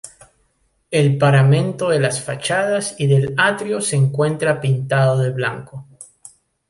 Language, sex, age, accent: Spanish, male, 40-49, Andino-Pacífico: Colombia, Perú, Ecuador, oeste de Bolivia y Venezuela andina